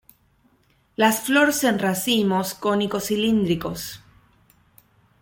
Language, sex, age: Spanish, female, 40-49